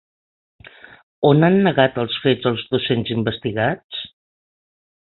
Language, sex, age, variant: Catalan, female, 60-69, Central